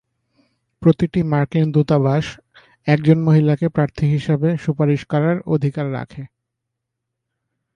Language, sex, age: Bengali, male, 30-39